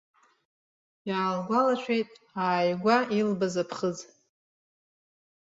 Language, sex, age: Abkhazian, female, 40-49